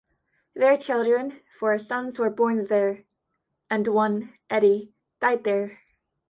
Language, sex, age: English, female, under 19